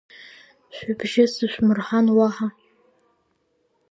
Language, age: Abkhazian, under 19